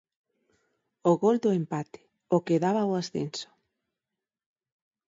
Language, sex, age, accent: Galician, female, 40-49, Normativo (estándar)